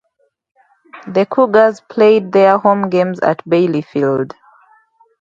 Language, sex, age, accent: English, female, 19-29, England English